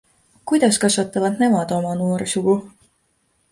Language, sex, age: Estonian, female, 19-29